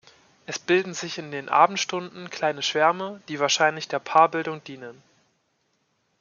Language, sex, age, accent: German, male, 19-29, Deutschland Deutsch